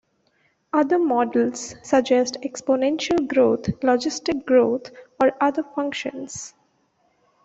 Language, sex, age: English, female, 19-29